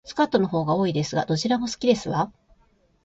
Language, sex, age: Japanese, female, 50-59